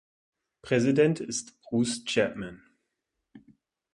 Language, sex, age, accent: German, male, 30-39, Deutschland Deutsch